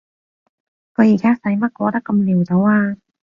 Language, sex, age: Cantonese, female, 19-29